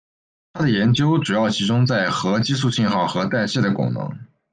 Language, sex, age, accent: Chinese, male, 19-29, 出生地：山东省